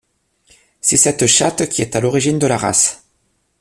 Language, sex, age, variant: French, male, 30-39, Français de métropole